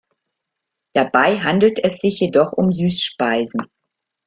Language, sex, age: German, female, 60-69